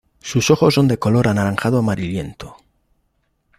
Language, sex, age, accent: Spanish, male, 50-59, España: Norte peninsular (Asturias, Castilla y León, Cantabria, País Vasco, Navarra, Aragón, La Rioja, Guadalajara, Cuenca)